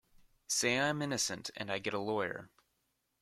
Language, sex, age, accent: English, male, under 19, United States English